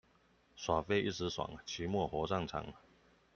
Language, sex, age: Chinese, male, 40-49